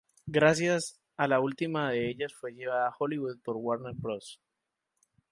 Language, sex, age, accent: Spanish, male, 30-39, Caribe: Cuba, Venezuela, Puerto Rico, República Dominicana, Panamá, Colombia caribeña, México caribeño, Costa del golfo de México